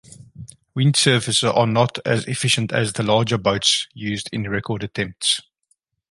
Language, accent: English, Southern African (South Africa, Zimbabwe, Namibia)